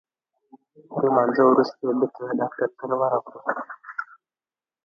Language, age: Pashto, under 19